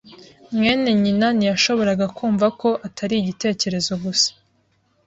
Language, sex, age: Kinyarwanda, female, 19-29